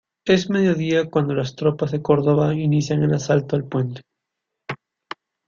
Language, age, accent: Spanish, 19-29, Andino-Pacífico: Colombia, Perú, Ecuador, oeste de Bolivia y Venezuela andina